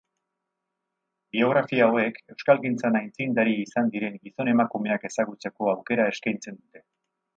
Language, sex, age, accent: Basque, male, 50-59, Erdialdekoa edo Nafarra (Gipuzkoa, Nafarroa)